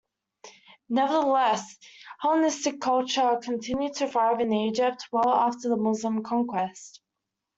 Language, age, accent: English, under 19, Australian English